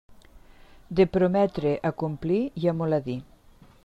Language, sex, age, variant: Catalan, female, 60-69, Nord-Occidental